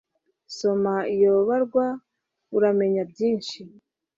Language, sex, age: Kinyarwanda, female, 19-29